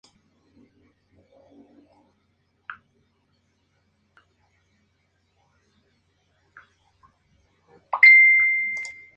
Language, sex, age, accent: Spanish, male, 19-29, México